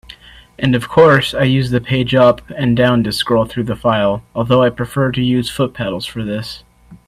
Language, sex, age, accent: English, male, 19-29, United States English